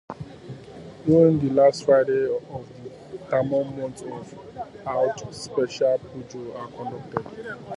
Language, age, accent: English, 30-39, England English